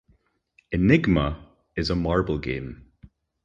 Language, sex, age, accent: English, male, 30-39, Scottish English